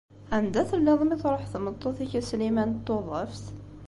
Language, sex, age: Kabyle, female, 19-29